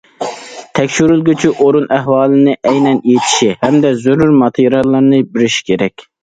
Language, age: Uyghur, under 19